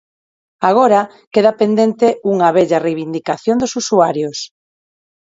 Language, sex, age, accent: Galician, female, 40-49, Neofalante